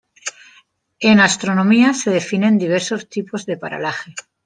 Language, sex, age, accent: Spanish, female, 40-49, España: Sur peninsular (Andalucia, Extremadura, Murcia)